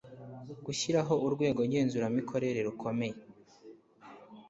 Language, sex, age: Kinyarwanda, male, under 19